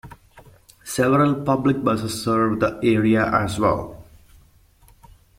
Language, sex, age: English, male, 19-29